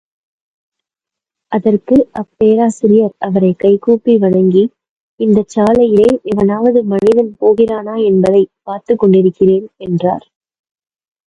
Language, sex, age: Tamil, female, 19-29